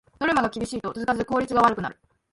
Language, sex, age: Japanese, female, under 19